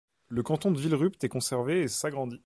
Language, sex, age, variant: French, male, 19-29, Français de métropole